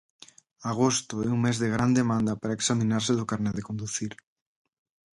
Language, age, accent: Galician, 30-39, Normativo (estándar)